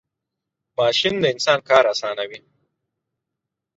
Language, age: Pashto, 30-39